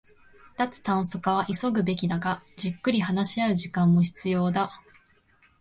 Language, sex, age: Japanese, female, 19-29